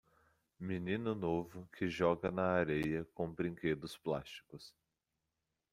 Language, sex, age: Portuguese, male, 30-39